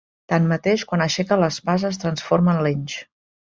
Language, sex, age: Catalan, female, 40-49